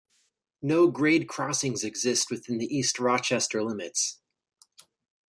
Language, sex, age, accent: English, male, 30-39, United States English